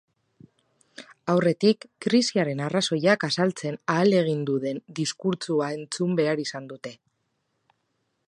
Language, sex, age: Basque, female, 30-39